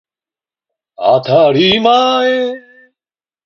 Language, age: Japanese, 30-39